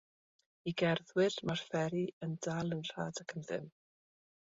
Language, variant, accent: Welsh, South-Western Welsh, Y Deyrnas Unedig Cymraeg